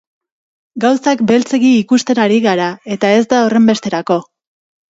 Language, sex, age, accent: Basque, female, 30-39, Mendebalekoa (Araba, Bizkaia, Gipuzkoako mendebaleko herri batzuk)